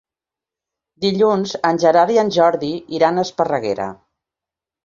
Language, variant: Catalan, Central